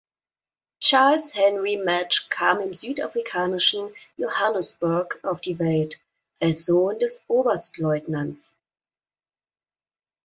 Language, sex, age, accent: German, female, 30-39, Deutschland Deutsch